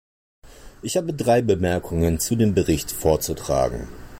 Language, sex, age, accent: German, male, 40-49, Deutschland Deutsch